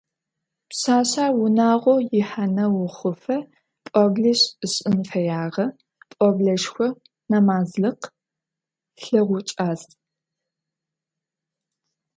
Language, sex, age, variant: Adyghe, female, 19-29, Адыгабзэ (Кирил, пстэумэ зэдыряе)